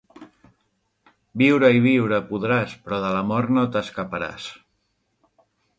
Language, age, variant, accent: Catalan, 50-59, Central, central